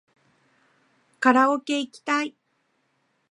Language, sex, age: Japanese, female, 50-59